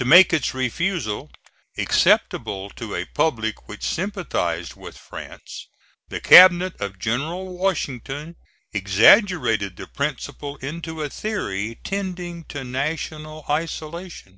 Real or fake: real